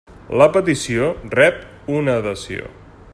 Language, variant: Catalan, Central